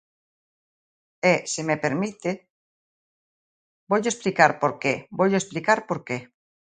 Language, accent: Galician, Atlántico (seseo e gheada)